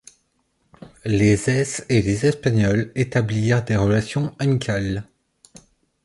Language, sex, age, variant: French, male, 30-39, Français de métropole